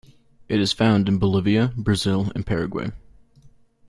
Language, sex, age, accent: English, male, under 19, United States English